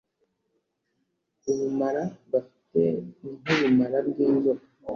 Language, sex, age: Kinyarwanda, male, under 19